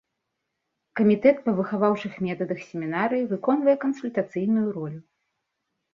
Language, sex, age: Belarusian, female, 40-49